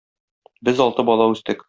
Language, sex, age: Tatar, male, 30-39